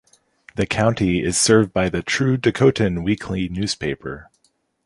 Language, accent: English, United States English